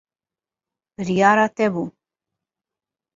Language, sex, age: Kurdish, female, 30-39